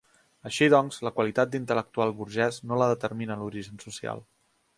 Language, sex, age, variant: Catalan, male, 30-39, Central